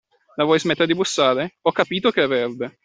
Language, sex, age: Italian, male, 19-29